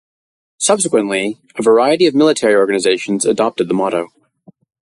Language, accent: English, United States English